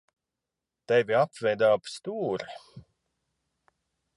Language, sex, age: Latvian, male, 40-49